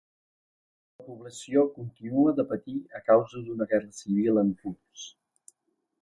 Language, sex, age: Catalan, male, 50-59